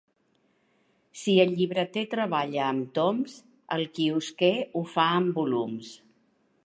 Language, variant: Catalan, Central